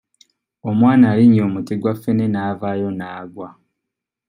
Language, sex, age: Ganda, male, 19-29